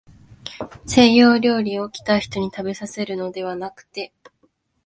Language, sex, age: Japanese, female, 19-29